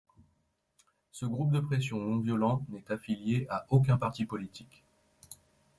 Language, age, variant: French, 40-49, Français des départements et régions d'outre-mer